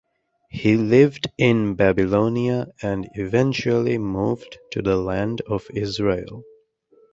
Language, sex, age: English, male, 19-29